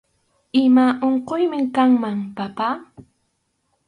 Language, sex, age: Arequipa-La Unión Quechua, female, 19-29